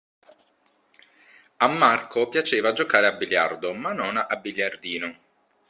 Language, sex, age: Italian, male, 30-39